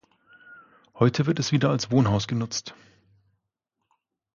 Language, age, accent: German, 40-49, Deutschland Deutsch